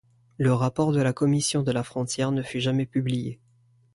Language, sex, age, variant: French, male, 19-29, Français du nord de l'Afrique